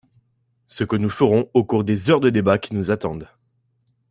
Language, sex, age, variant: French, male, 19-29, Français de métropole